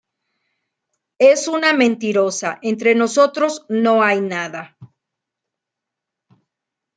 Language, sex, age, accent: Spanish, female, 40-49, México